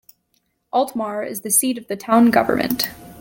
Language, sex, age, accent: English, female, 19-29, United States English